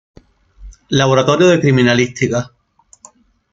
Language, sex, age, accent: Spanish, male, 19-29, Caribe: Cuba, Venezuela, Puerto Rico, República Dominicana, Panamá, Colombia caribeña, México caribeño, Costa del golfo de México